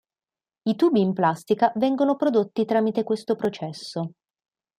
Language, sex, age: Italian, female, 19-29